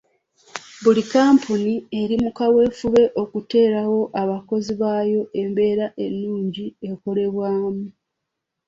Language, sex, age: Ganda, female, 40-49